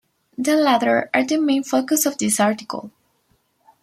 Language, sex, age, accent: English, female, 19-29, United States English